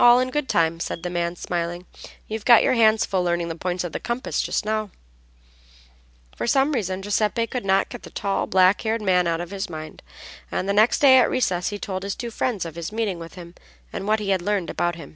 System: none